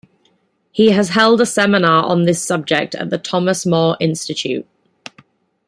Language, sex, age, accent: English, female, 30-39, England English